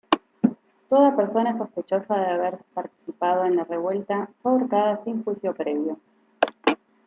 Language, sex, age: Spanish, female, 19-29